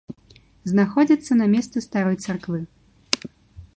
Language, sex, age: Belarusian, female, 19-29